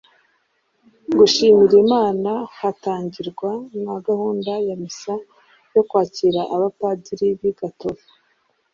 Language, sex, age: Kinyarwanda, female, 30-39